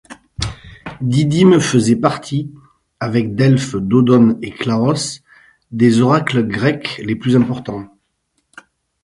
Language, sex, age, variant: French, male, 50-59, Français de métropole